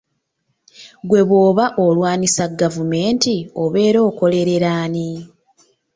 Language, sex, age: Ganda, female, 19-29